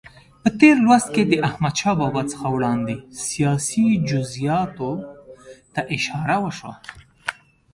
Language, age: Pashto, 30-39